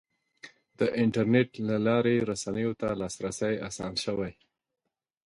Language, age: Pashto, 40-49